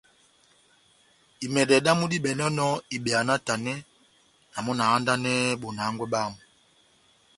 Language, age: Batanga, 40-49